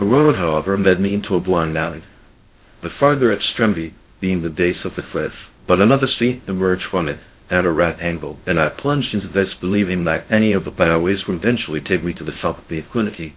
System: TTS, VITS